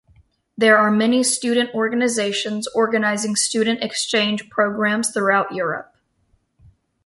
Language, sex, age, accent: English, female, 19-29, United States English